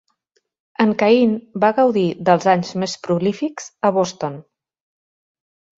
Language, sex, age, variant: Catalan, female, 30-39, Central